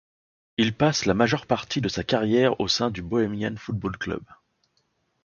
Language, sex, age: French, male, 40-49